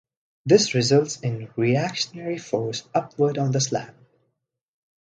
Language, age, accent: English, 19-29, India and South Asia (India, Pakistan, Sri Lanka)